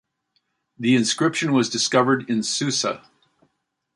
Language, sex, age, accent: English, male, 60-69, Canadian English